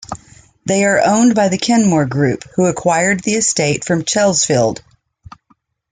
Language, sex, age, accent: English, female, 50-59, United States English